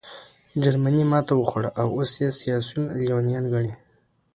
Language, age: Pashto, 19-29